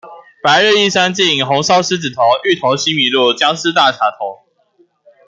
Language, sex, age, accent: Chinese, male, 19-29, 出生地：新北市